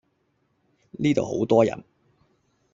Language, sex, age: Cantonese, male, 30-39